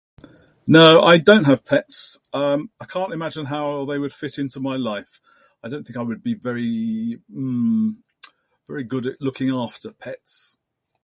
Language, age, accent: English, 70-79, England English